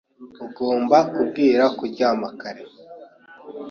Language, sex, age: Kinyarwanda, male, 19-29